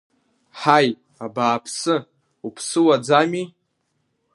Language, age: Abkhazian, under 19